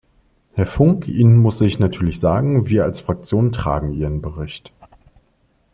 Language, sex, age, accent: German, male, 30-39, Deutschland Deutsch